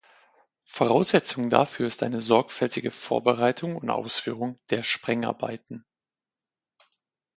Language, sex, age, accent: German, male, 40-49, Deutschland Deutsch